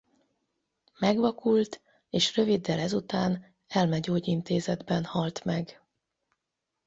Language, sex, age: Hungarian, female, 50-59